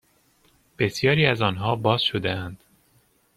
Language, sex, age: Persian, male, 19-29